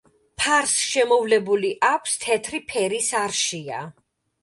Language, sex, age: Georgian, female, 50-59